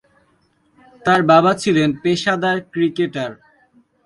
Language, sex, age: Bengali, male, under 19